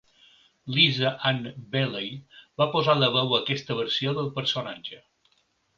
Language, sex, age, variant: Catalan, male, 60-69, Balear